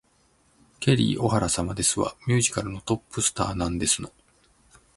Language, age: Japanese, 50-59